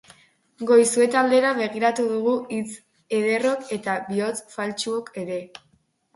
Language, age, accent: Basque, under 19, Mendebalekoa (Araba, Bizkaia, Gipuzkoako mendebaleko herri batzuk)